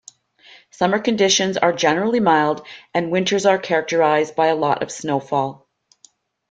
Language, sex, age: English, female, 50-59